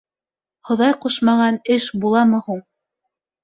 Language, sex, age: Bashkir, female, 19-29